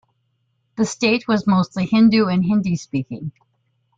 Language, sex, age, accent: English, female, 60-69, United States English